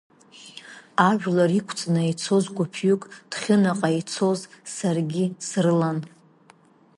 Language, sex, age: Abkhazian, female, 30-39